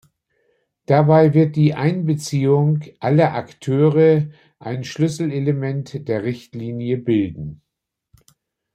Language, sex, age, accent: German, male, 50-59, Deutschland Deutsch